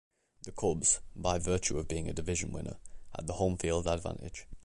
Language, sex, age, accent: English, male, under 19, England English